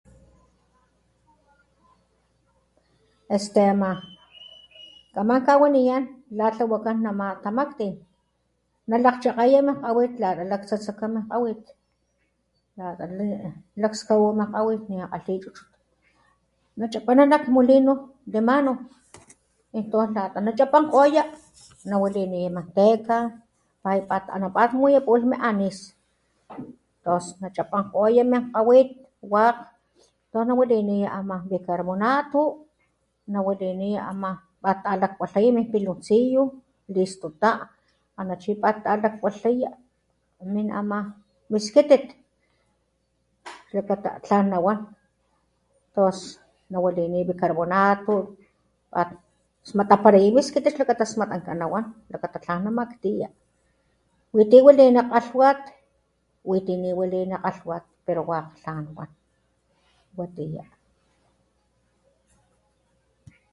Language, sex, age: Papantla Totonac, female, 40-49